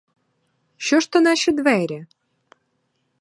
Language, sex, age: Ukrainian, female, 19-29